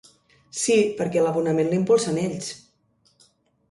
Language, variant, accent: Catalan, Central, central